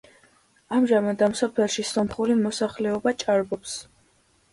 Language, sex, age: Georgian, female, under 19